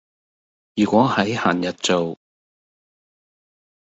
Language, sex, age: Cantonese, male, 50-59